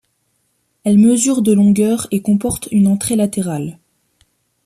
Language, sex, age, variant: French, female, 19-29, Français de métropole